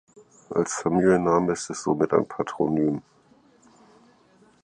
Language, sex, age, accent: German, male, 50-59, Deutschland Deutsch